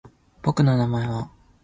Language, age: Japanese, 19-29